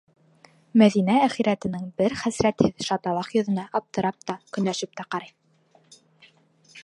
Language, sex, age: Bashkir, female, 19-29